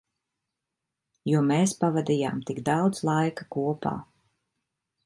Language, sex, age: Latvian, female, 50-59